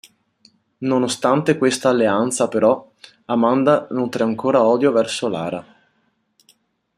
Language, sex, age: Italian, male, 30-39